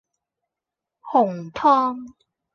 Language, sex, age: Cantonese, female, 30-39